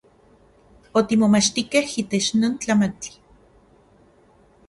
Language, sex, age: Central Puebla Nahuatl, female, 40-49